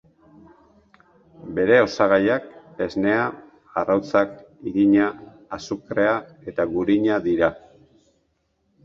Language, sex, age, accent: Basque, male, 50-59, Mendebalekoa (Araba, Bizkaia, Gipuzkoako mendebaleko herri batzuk)